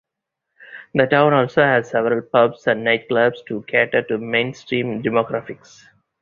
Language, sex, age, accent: English, male, 30-39, India and South Asia (India, Pakistan, Sri Lanka)